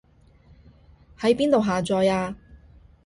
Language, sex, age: Cantonese, female, 30-39